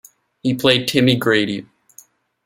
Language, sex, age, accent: English, male, 19-29, Canadian English